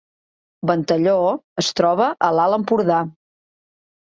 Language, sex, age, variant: Catalan, female, 40-49, Central